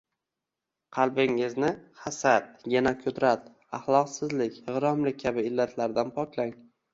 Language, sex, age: Uzbek, male, 19-29